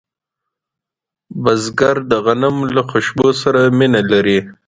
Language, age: Pashto, 30-39